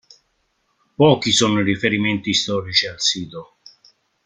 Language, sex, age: Italian, male, 50-59